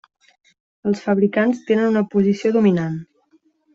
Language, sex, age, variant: Catalan, female, 19-29, Central